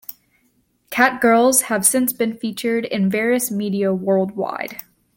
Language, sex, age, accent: English, female, 19-29, United States English